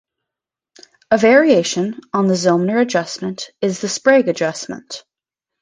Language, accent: English, United States English